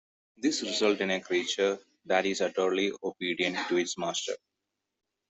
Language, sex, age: English, male, 30-39